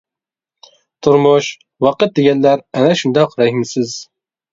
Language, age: Uyghur, 19-29